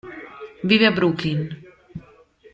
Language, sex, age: Italian, female, 30-39